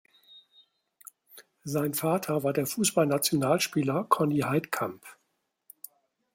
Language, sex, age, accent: German, male, 50-59, Deutschland Deutsch